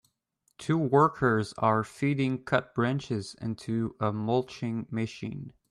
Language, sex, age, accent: English, male, 19-29, Canadian English